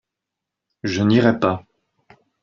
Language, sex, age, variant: French, male, 40-49, Français de métropole